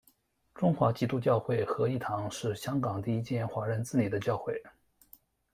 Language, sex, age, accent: Chinese, male, 19-29, 出生地：江苏省